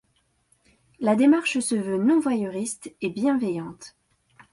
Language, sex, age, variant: French, female, 19-29, Français de métropole